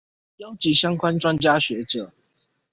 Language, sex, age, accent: Chinese, male, 30-39, 出生地：臺北市